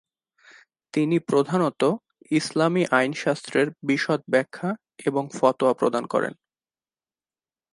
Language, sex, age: Bengali, male, 19-29